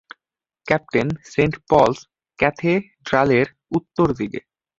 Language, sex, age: Bengali, male, under 19